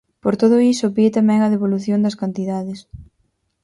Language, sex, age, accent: Galician, female, 19-29, Central (gheada)